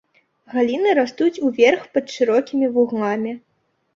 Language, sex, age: Belarusian, female, under 19